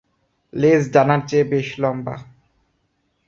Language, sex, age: Bengali, male, 19-29